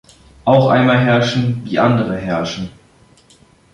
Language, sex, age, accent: German, male, under 19, Deutschland Deutsch